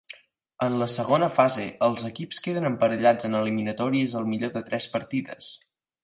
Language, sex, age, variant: Catalan, male, under 19, Septentrional